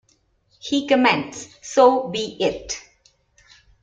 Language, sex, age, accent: English, female, 40-49, India and South Asia (India, Pakistan, Sri Lanka)